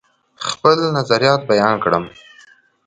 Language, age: Pashto, 19-29